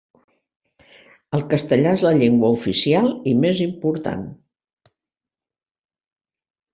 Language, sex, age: Catalan, female, 70-79